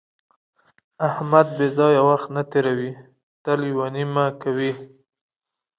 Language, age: Pashto, 30-39